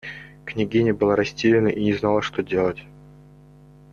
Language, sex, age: Russian, male, 30-39